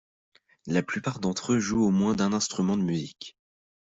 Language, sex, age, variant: French, male, under 19, Français de métropole